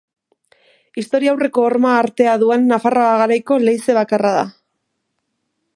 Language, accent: Basque, Mendebalekoa (Araba, Bizkaia, Gipuzkoako mendebaleko herri batzuk)